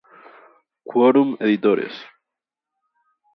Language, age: Spanish, 19-29